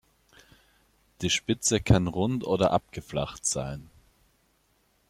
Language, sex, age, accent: German, male, 19-29, Österreichisches Deutsch